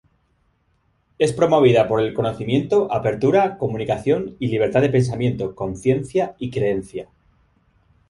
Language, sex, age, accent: Spanish, male, 30-39, España: Norte peninsular (Asturias, Castilla y León, Cantabria, País Vasco, Navarra, Aragón, La Rioja, Guadalajara, Cuenca)